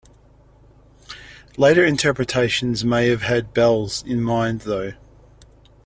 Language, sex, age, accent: English, male, 30-39, Australian English